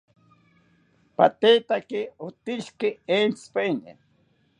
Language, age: South Ucayali Ashéninka, 60-69